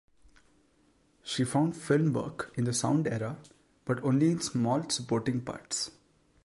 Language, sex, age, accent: English, male, 19-29, India and South Asia (India, Pakistan, Sri Lanka)